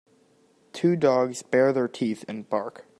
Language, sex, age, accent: English, male, under 19, United States English